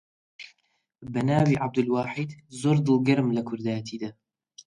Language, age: Central Kurdish, 19-29